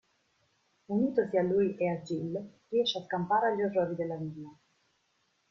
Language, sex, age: Italian, female, 19-29